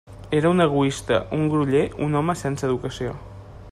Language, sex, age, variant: Catalan, male, 30-39, Nord-Occidental